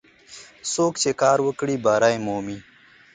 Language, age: Pashto, 19-29